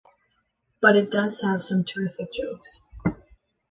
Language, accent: English, Canadian English